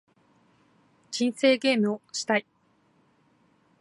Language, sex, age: Japanese, female, 19-29